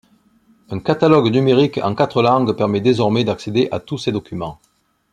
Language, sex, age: French, male, 40-49